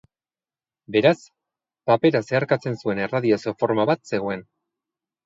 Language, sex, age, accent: Basque, male, 30-39, Erdialdekoa edo Nafarra (Gipuzkoa, Nafarroa)